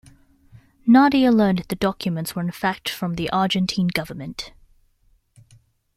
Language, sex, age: English, female, 19-29